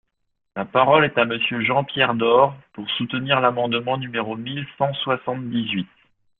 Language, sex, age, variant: French, male, 30-39, Français de métropole